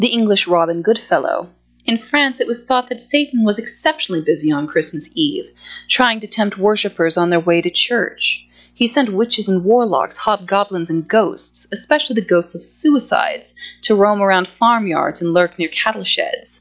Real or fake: real